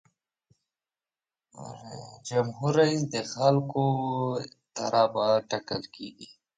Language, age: Pashto, under 19